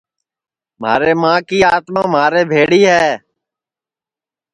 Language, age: Sansi, 19-29